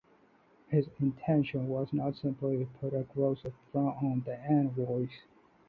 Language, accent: English, India and South Asia (India, Pakistan, Sri Lanka)